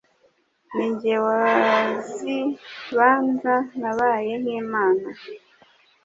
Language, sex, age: Kinyarwanda, female, 30-39